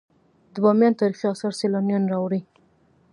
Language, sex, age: Pashto, female, 19-29